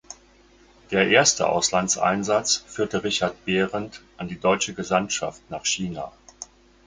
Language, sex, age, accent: German, male, 60-69, Deutschland Deutsch